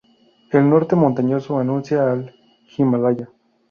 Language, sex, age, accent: Spanish, male, 19-29, México